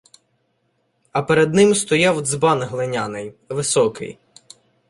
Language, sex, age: Ukrainian, male, under 19